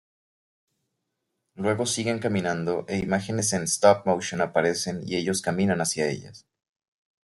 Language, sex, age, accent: Spanish, male, 19-29, México